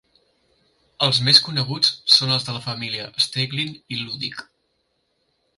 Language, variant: Catalan, Central